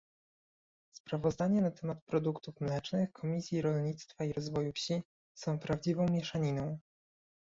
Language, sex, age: Polish, male, 19-29